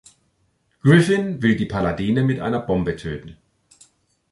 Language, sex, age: German, male, 50-59